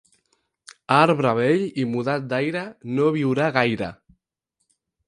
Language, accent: Catalan, aprenent (recent, des del castellà)